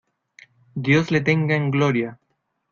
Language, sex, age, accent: Spanish, male, 19-29, Chileno: Chile, Cuyo